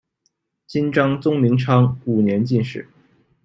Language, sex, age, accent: Chinese, male, 19-29, 出生地：吉林省